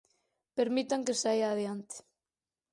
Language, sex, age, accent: Galician, female, 30-39, Normativo (estándar)